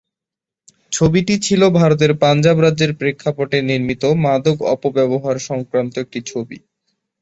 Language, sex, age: Bengali, male, 19-29